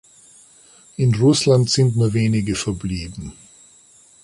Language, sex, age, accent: German, male, 60-69, Österreichisches Deutsch